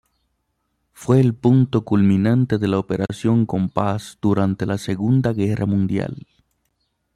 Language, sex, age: Spanish, male, 30-39